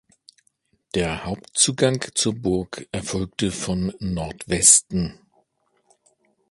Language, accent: German, Deutschland Deutsch